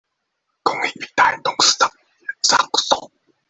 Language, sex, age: Chinese, male, 19-29